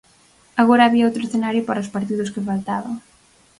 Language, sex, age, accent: Galician, female, 19-29, Central (gheada)